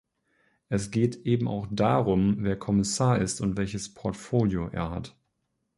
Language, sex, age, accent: German, male, 19-29, Deutschland Deutsch